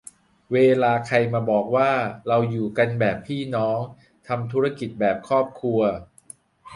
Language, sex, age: Thai, male, 40-49